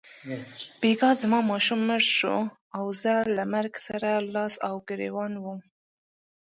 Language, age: Pashto, 19-29